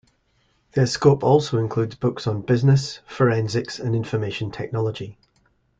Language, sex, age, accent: English, male, 50-59, Scottish English